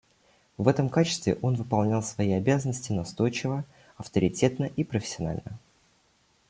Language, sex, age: Russian, male, 19-29